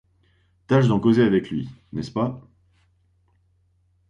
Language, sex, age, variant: French, male, 19-29, Français de métropole